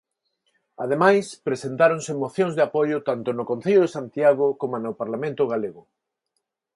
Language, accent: Galician, Neofalante